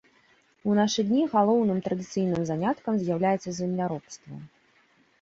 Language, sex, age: Belarusian, female, 30-39